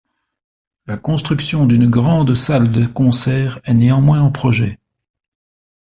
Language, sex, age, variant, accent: French, male, 50-59, Français d'Europe, Français de Belgique